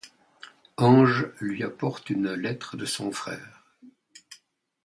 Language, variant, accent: French, Français d'Europe, Français de Suisse